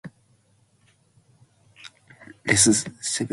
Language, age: English, 19-29